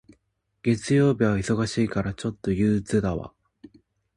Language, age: Japanese, 19-29